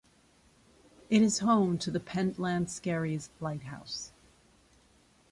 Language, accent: English, United States English